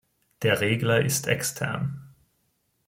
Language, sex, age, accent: German, male, 19-29, Deutschland Deutsch